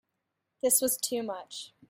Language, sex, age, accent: English, female, 19-29, United States English